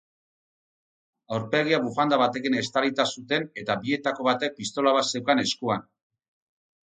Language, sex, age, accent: Basque, male, 50-59, Mendebalekoa (Araba, Bizkaia, Gipuzkoako mendebaleko herri batzuk)